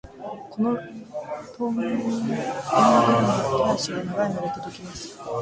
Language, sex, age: Japanese, female, 19-29